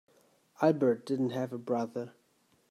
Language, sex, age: English, male, 19-29